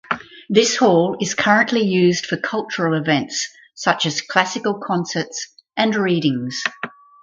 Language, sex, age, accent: English, female, 60-69, Australian English